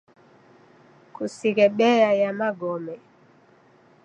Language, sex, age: Taita, female, 60-69